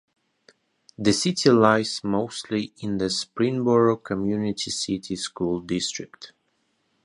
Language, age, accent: English, 19-29, Russian